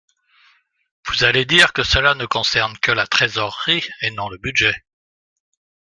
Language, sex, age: French, male, 60-69